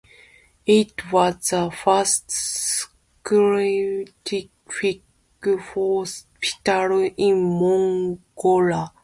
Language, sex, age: English, female, 30-39